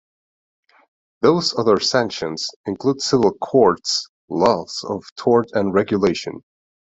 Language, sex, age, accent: English, male, 30-39, United States English